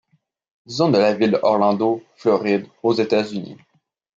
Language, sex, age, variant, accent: French, male, 19-29, Français d'Amérique du Nord, Français du Canada